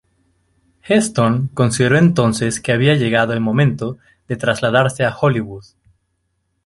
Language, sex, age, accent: Spanish, male, 19-29, México